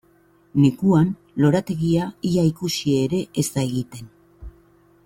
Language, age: Basque, 50-59